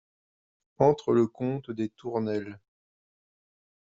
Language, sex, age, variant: French, male, 30-39, Français de métropole